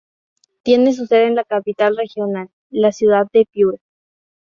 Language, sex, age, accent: Spanish, male, 19-29, México